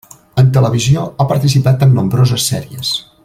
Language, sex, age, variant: Catalan, male, 60-69, Central